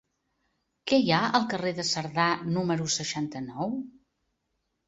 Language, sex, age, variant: Catalan, female, 60-69, Central